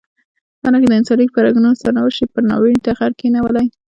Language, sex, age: Pashto, female, under 19